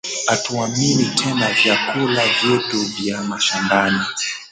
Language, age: Swahili, 19-29